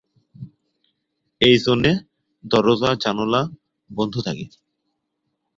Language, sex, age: Bengali, male, 19-29